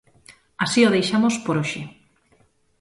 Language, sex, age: Galician, female, 30-39